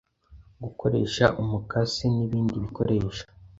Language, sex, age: Kinyarwanda, male, under 19